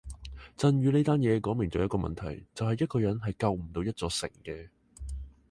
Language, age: Cantonese, 19-29